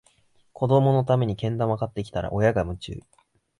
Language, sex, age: Japanese, male, 19-29